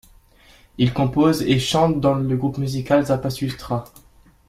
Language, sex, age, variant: French, male, under 19, Français de métropole